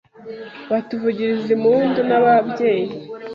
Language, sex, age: Kinyarwanda, female, 19-29